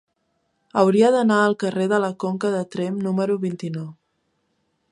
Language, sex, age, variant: Catalan, female, 19-29, Central